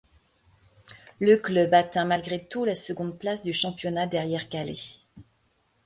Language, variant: French, Français de métropole